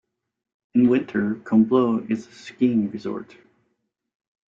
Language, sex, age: English, male, 40-49